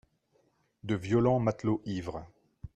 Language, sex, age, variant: French, male, 40-49, Français de métropole